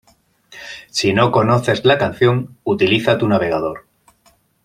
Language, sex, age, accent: Spanish, male, 30-39, España: Sur peninsular (Andalucia, Extremadura, Murcia)